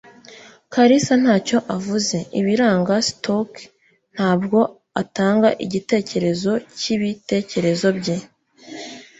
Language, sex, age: Kinyarwanda, female, 19-29